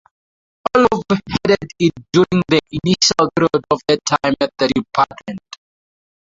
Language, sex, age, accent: English, male, 19-29, Southern African (South Africa, Zimbabwe, Namibia)